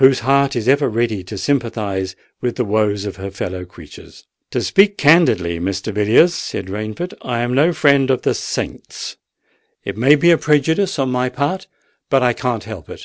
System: none